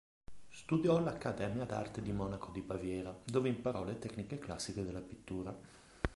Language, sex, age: Italian, male, 40-49